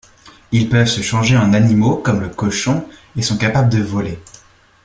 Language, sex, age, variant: French, male, 19-29, Français de métropole